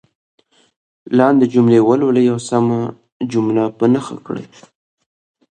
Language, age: Pashto, 19-29